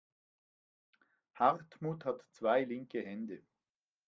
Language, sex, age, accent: German, male, 50-59, Schweizerdeutsch